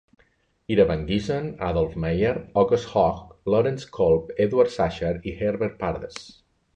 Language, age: Catalan, 40-49